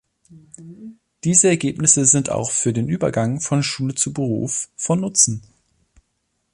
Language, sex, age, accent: German, male, 30-39, Deutschland Deutsch